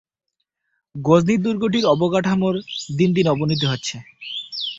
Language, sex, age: Bengali, male, 19-29